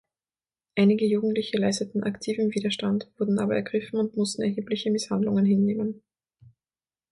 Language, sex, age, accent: German, female, 19-29, Österreichisches Deutsch